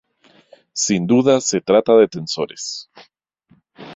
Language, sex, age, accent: Spanish, male, 40-49, América central